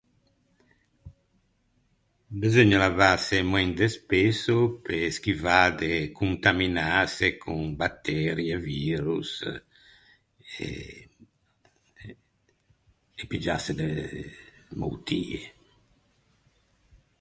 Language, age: Ligurian, 70-79